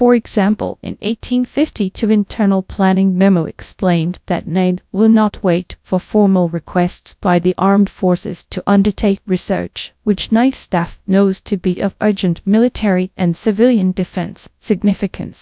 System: TTS, GradTTS